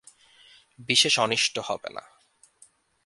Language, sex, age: Bengali, male, 19-29